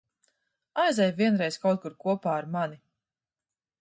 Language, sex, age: Latvian, female, 30-39